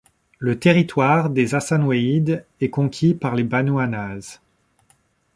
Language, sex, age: French, male, 30-39